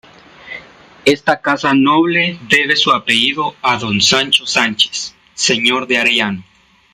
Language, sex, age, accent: Spanish, male, 19-29, América central